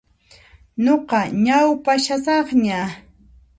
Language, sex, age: Puno Quechua, female, 30-39